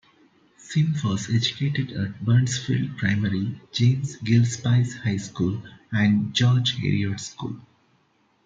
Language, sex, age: English, male, 30-39